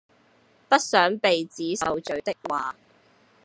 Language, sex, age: Cantonese, female, 19-29